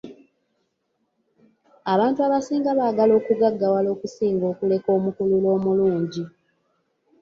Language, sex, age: Ganda, female, 19-29